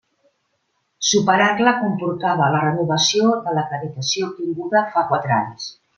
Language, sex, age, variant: Catalan, female, 50-59, Central